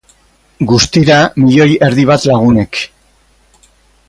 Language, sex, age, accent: Basque, male, 60-69, Mendebalekoa (Araba, Bizkaia, Gipuzkoako mendebaleko herri batzuk)